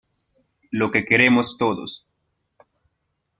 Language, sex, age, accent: Spanish, male, 19-29, Andino-Pacífico: Colombia, Perú, Ecuador, oeste de Bolivia y Venezuela andina